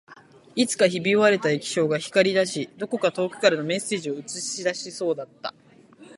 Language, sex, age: Japanese, female, 19-29